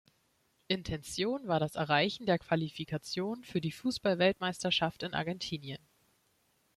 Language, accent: German, Deutschland Deutsch